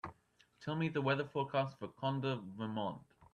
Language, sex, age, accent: English, male, 19-29, Australian English